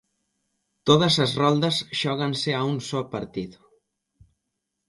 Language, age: Galician, 19-29